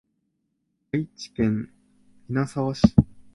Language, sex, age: Japanese, male, 19-29